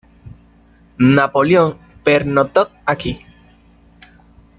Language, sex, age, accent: Spanish, male, 19-29, Caribe: Cuba, Venezuela, Puerto Rico, República Dominicana, Panamá, Colombia caribeña, México caribeño, Costa del golfo de México